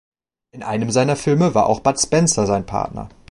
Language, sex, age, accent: German, male, 19-29, Deutschland Deutsch